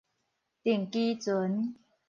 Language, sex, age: Min Nan Chinese, female, 40-49